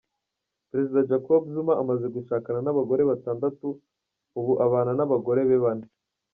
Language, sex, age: Kinyarwanda, male, 19-29